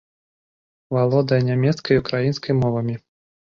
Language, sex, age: Belarusian, male, 19-29